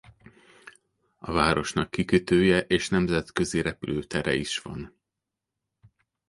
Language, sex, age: Hungarian, male, 40-49